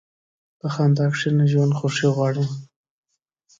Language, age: Pashto, 19-29